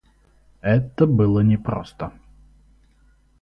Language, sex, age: Russian, male, 19-29